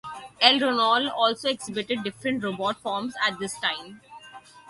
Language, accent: English, India and South Asia (India, Pakistan, Sri Lanka)